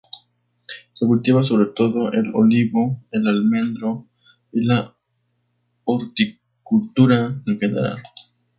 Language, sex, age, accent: Spanish, male, 19-29, México